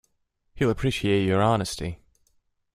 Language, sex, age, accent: English, male, 30-39, United States English